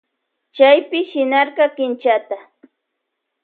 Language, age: Loja Highland Quichua, 40-49